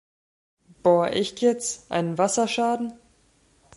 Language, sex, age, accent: German, male, under 19, Deutschland Deutsch